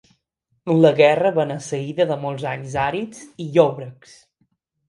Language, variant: Catalan, Central